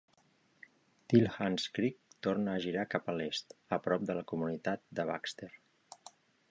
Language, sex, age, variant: Catalan, male, 50-59, Central